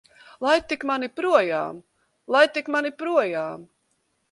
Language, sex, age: Latvian, female, 40-49